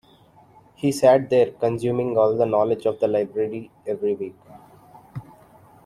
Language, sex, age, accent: English, male, 19-29, India and South Asia (India, Pakistan, Sri Lanka)